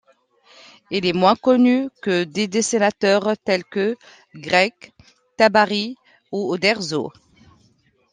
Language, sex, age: French, female, 40-49